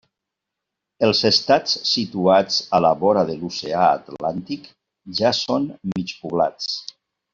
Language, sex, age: Catalan, male, 60-69